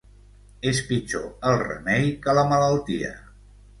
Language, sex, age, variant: Catalan, male, 60-69, Central